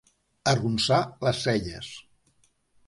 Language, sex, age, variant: Catalan, male, 60-69, Central